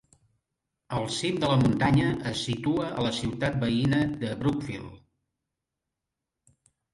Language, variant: Catalan, Central